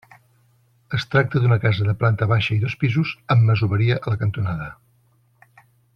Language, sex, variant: Catalan, male, Central